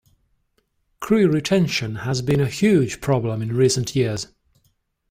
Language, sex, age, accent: English, male, 40-49, England English